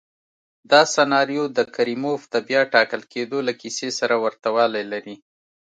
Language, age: Pashto, 30-39